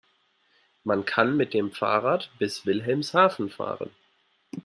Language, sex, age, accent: German, male, 30-39, Deutschland Deutsch